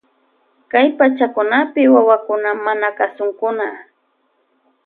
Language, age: Loja Highland Quichua, 19-29